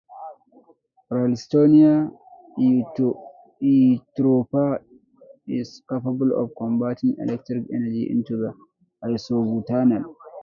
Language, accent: English, England English